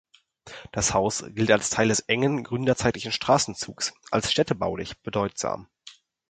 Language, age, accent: German, under 19, Deutschland Deutsch